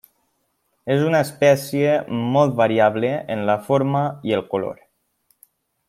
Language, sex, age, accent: Catalan, male, under 19, valencià